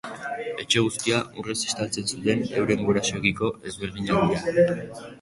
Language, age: Basque, under 19